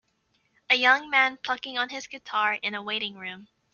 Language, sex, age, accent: English, female, 19-29, United States English